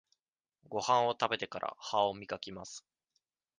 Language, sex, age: Japanese, male, 19-29